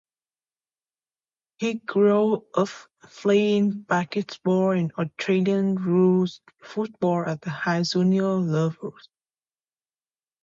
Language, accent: English, United States English